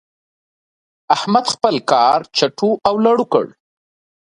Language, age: Pashto, 30-39